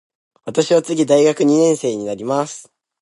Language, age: Japanese, under 19